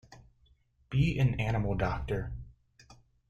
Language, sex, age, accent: English, male, 19-29, United States English